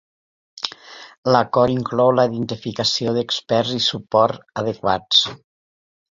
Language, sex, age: Catalan, female, 60-69